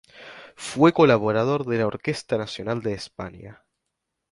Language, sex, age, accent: Spanish, male, under 19, Rioplatense: Argentina, Uruguay, este de Bolivia, Paraguay